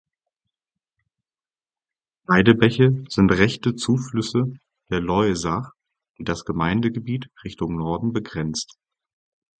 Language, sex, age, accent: German, male, 30-39, Deutschland Deutsch